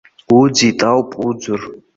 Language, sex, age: Abkhazian, male, under 19